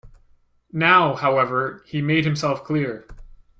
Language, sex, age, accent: English, male, 19-29, Canadian English